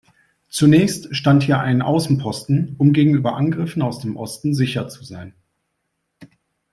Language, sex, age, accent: German, male, 40-49, Deutschland Deutsch